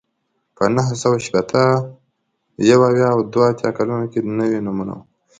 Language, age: Pashto, 19-29